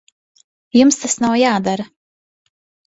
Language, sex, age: Latvian, female, 30-39